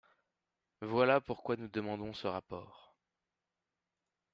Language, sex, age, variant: French, male, under 19, Français de métropole